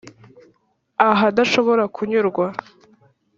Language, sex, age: Kinyarwanda, female, under 19